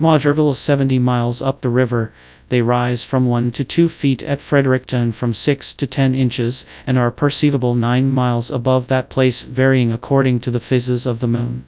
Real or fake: fake